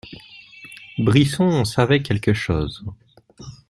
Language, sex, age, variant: French, male, 19-29, Français de métropole